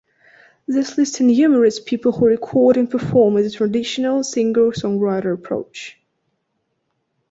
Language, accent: English, Southern African (South Africa, Zimbabwe, Namibia)